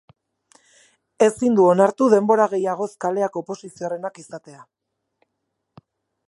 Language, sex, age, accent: Basque, female, 40-49, Erdialdekoa edo Nafarra (Gipuzkoa, Nafarroa)